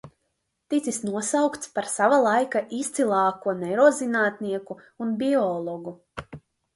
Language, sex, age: Latvian, female, 19-29